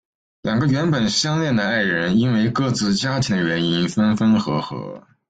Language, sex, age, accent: Chinese, male, 19-29, 出生地：山东省